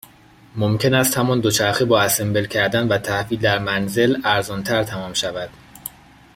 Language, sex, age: Persian, male, 19-29